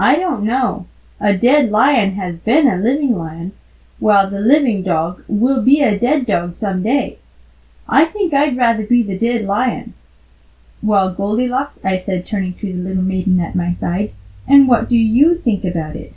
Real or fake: real